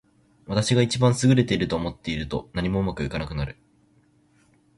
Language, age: Japanese, 19-29